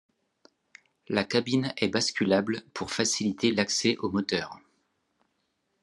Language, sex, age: French, male, 30-39